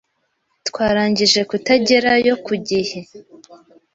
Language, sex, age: Kinyarwanda, female, 19-29